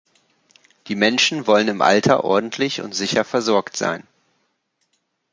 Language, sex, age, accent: German, male, 30-39, Deutschland Deutsch